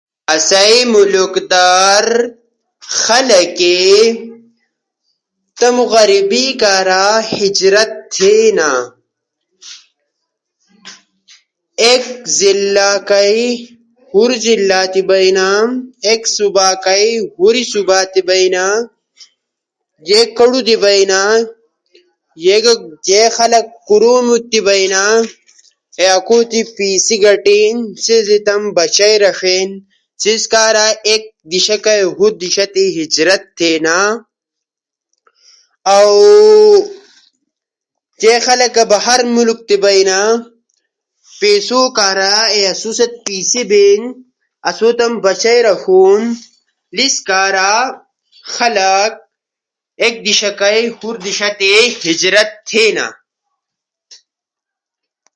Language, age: Ushojo, under 19